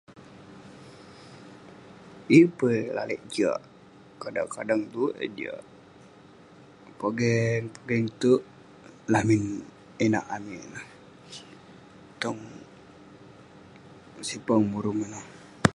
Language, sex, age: Western Penan, male, under 19